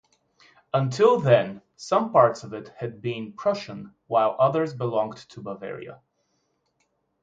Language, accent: English, Eastern European